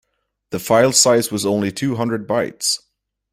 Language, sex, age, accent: English, male, 19-29, United States English